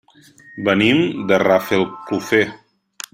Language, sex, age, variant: Catalan, male, 30-39, Central